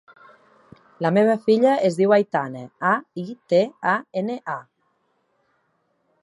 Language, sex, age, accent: Catalan, female, 30-39, Lleidatà